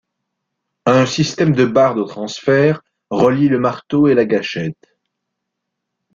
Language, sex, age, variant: French, male, 19-29, Français de métropole